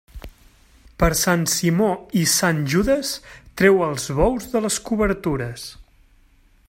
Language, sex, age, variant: Catalan, male, 30-39, Central